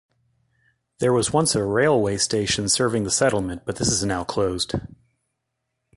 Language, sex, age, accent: English, male, 40-49, United States English